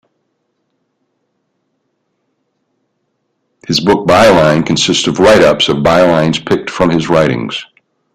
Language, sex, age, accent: English, male, 60-69, United States English